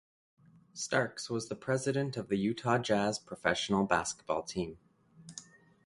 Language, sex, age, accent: English, male, 30-39, Canadian English